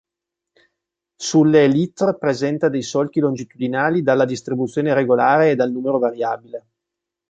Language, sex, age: Italian, male, 50-59